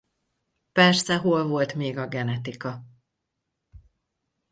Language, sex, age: Hungarian, female, 40-49